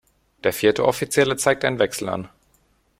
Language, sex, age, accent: German, male, under 19, Deutschland Deutsch